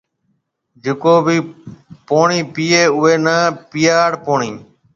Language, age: Marwari (Pakistan), 40-49